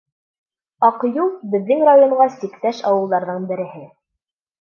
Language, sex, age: Bashkir, female, 19-29